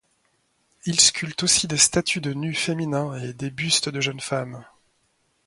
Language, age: French, 40-49